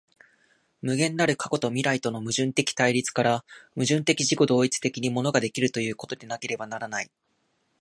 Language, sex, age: Japanese, male, 19-29